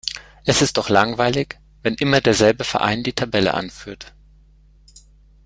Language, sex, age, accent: German, male, 50-59, Deutschland Deutsch